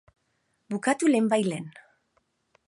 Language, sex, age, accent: Basque, female, 50-59, Erdialdekoa edo Nafarra (Gipuzkoa, Nafarroa)